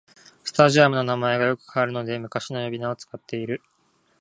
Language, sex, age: Japanese, male, 19-29